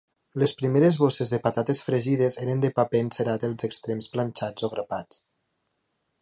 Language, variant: Catalan, Nord-Occidental